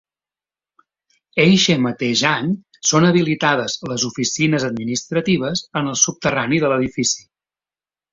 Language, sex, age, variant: Catalan, male, 30-39, Central